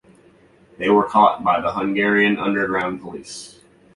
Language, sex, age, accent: English, male, 19-29, United States English